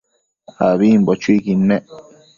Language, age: Matsés, 19-29